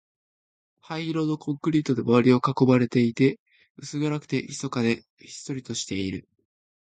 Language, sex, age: Japanese, male, 19-29